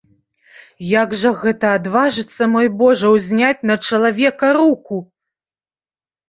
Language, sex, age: Belarusian, female, 30-39